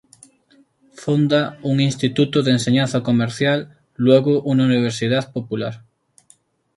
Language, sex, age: Spanish, male, 30-39